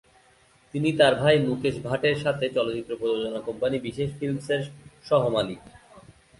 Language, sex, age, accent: Bengali, male, 19-29, Native